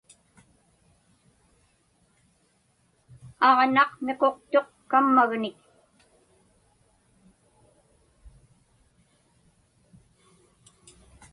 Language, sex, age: Inupiaq, female, 80-89